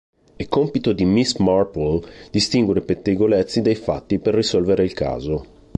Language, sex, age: Italian, male, 30-39